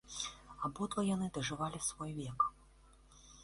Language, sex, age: Belarusian, female, 30-39